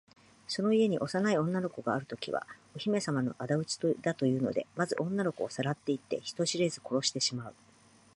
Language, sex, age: Japanese, female, 50-59